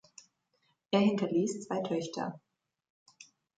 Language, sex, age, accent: German, female, 19-29, Deutschland Deutsch